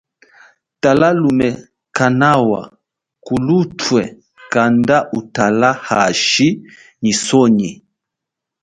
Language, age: Chokwe, 30-39